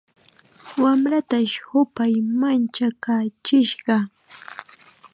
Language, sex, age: Chiquián Ancash Quechua, female, 19-29